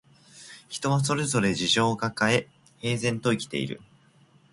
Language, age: Japanese, 19-29